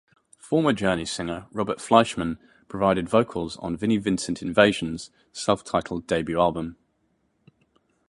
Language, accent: English, England English